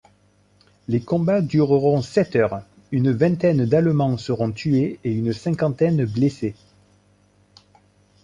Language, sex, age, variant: French, male, 40-49, Français de métropole